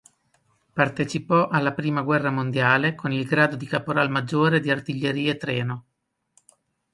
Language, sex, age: Italian, male, 40-49